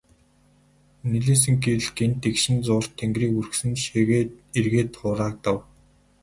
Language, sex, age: Mongolian, male, 19-29